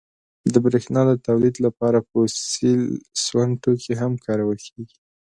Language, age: Pashto, 19-29